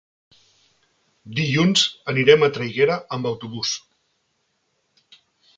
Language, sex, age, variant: Catalan, male, 40-49, Central